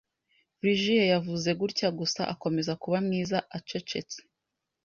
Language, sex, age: Kinyarwanda, female, 19-29